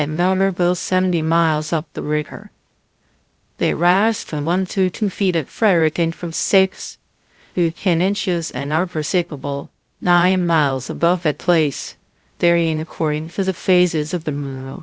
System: TTS, VITS